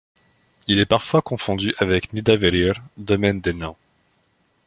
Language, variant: French, Français de métropole